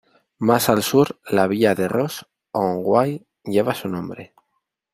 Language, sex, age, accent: Spanish, male, 30-39, España: Centro-Sur peninsular (Madrid, Toledo, Castilla-La Mancha)